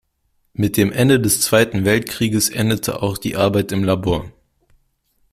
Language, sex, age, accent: German, male, under 19, Deutschland Deutsch